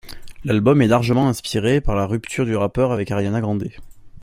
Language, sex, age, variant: French, male, under 19, Français de métropole